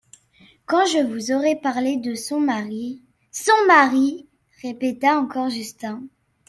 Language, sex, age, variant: French, female, under 19, Français de métropole